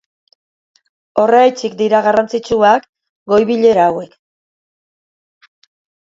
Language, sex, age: Basque, female, 50-59